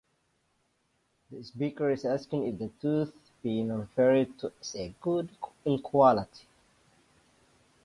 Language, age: English, 19-29